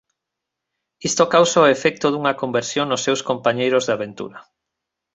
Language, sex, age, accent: Galician, male, 30-39, Normativo (estándar)